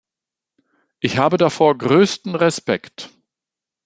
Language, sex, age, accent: German, male, 40-49, Deutschland Deutsch